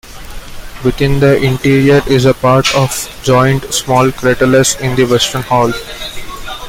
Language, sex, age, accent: English, male, 19-29, India and South Asia (India, Pakistan, Sri Lanka)